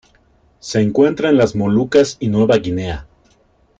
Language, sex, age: Spanish, male, 30-39